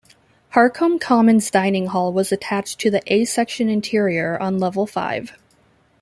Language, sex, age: English, female, 30-39